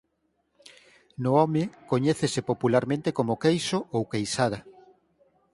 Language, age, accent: Galician, 50-59, Normativo (estándar)